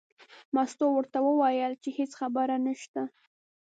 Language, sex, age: Pashto, female, 19-29